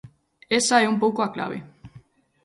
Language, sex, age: Galician, female, 19-29